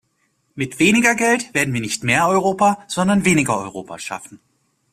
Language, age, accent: German, 19-29, Deutschland Deutsch